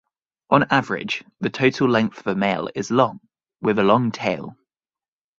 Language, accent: English, England English